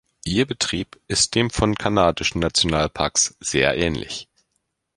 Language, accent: German, Deutschland Deutsch